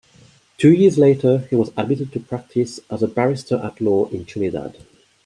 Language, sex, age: English, male, 19-29